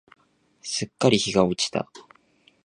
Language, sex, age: Japanese, male, 19-29